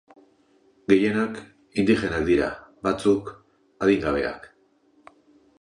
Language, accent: Basque, Mendebalekoa (Araba, Bizkaia, Gipuzkoako mendebaleko herri batzuk)